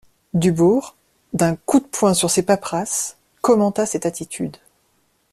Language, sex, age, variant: French, female, 40-49, Français de métropole